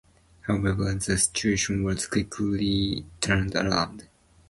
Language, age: English, 19-29